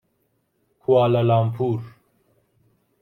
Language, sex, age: Persian, male, 19-29